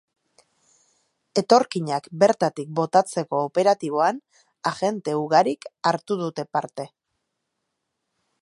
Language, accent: Basque, Erdialdekoa edo Nafarra (Gipuzkoa, Nafarroa)